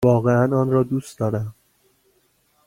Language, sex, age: Persian, male, 19-29